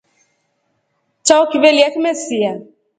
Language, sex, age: Rombo, female, 30-39